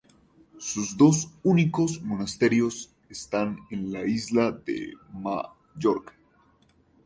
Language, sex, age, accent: Spanish, male, 19-29, Andino-Pacífico: Colombia, Perú, Ecuador, oeste de Bolivia y Venezuela andina